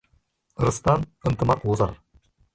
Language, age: Kazakh, 30-39